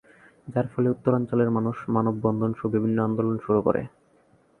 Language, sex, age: Bengali, male, 19-29